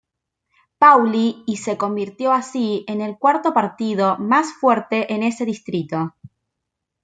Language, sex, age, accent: Spanish, female, 19-29, Rioplatense: Argentina, Uruguay, este de Bolivia, Paraguay